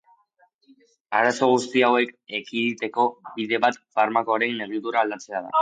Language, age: Basque, under 19